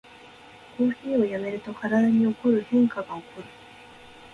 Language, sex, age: Japanese, female, 19-29